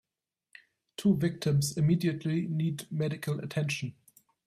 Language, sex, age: English, male, 40-49